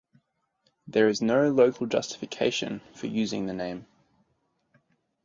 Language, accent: English, Australian English